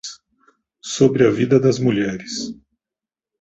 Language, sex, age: Portuguese, male, 50-59